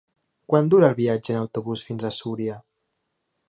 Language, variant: Catalan, Nord-Occidental